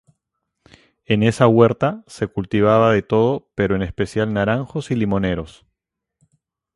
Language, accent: Spanish, Andino-Pacífico: Colombia, Perú, Ecuador, oeste de Bolivia y Venezuela andina